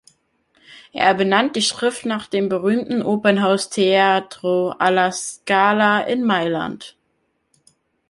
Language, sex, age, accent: German, male, under 19, Deutschland Deutsch